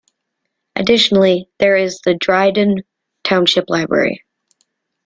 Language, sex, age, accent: English, female, 30-39, United States English